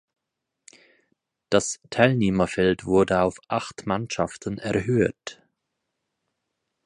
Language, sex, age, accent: German, male, 30-39, Schweizerdeutsch